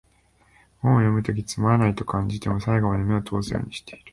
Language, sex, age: Japanese, male, 19-29